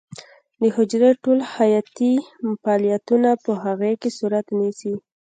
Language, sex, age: Pashto, female, 19-29